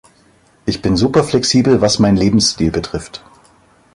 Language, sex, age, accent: German, male, 40-49, Deutschland Deutsch